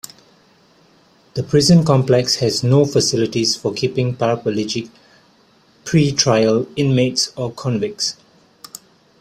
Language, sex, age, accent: English, male, 40-49, Malaysian English